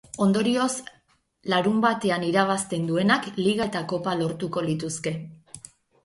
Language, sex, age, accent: Basque, female, 50-59, Erdialdekoa edo Nafarra (Gipuzkoa, Nafarroa)